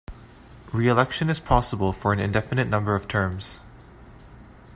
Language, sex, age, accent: English, male, 19-29, Canadian English